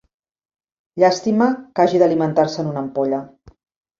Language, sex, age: Catalan, female, 50-59